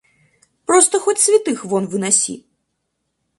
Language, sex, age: Russian, female, 19-29